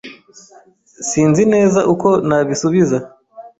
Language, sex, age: Kinyarwanda, male, 30-39